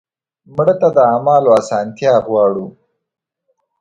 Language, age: Pashto, 19-29